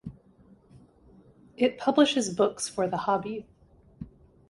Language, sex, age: English, female, 30-39